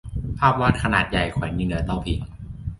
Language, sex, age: Thai, male, 19-29